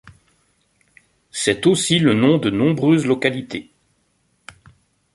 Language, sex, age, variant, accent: French, male, 50-59, Français d'Europe, Français de Belgique